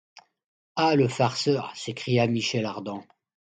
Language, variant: French, Français de métropole